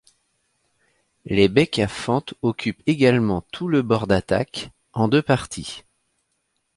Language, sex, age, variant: French, male, 30-39, Français de métropole